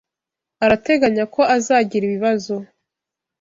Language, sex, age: Kinyarwanda, female, 19-29